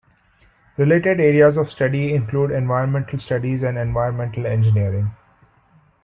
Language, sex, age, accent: English, male, 30-39, India and South Asia (India, Pakistan, Sri Lanka)